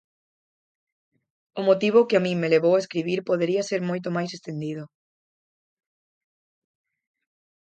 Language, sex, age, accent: Galician, female, 19-29, Central (gheada)